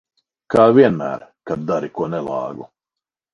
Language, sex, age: Latvian, male, 50-59